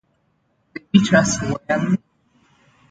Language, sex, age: English, female, 19-29